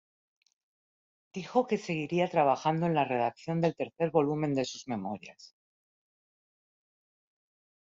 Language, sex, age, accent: Spanish, female, 40-49, España: Norte peninsular (Asturias, Castilla y León, Cantabria, País Vasco, Navarra, Aragón, La Rioja, Guadalajara, Cuenca)